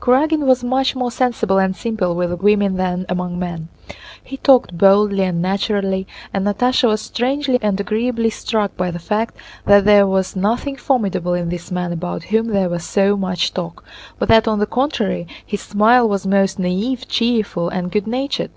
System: none